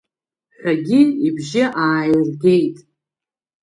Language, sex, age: Abkhazian, female, 40-49